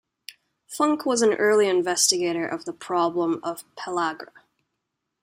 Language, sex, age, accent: English, female, 19-29, Canadian English